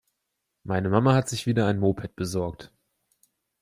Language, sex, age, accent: German, male, 19-29, Deutschland Deutsch